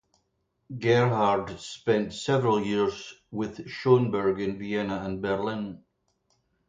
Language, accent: English, Scottish English